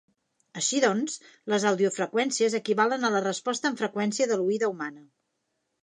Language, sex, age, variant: Catalan, female, 50-59, Central